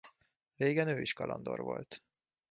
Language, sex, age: Hungarian, male, 30-39